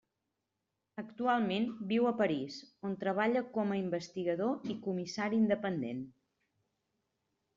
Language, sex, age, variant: Catalan, female, 40-49, Central